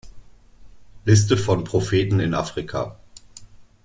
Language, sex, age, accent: German, male, 40-49, Deutschland Deutsch